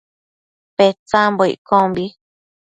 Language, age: Matsés, 30-39